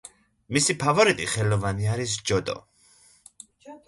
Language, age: Georgian, 30-39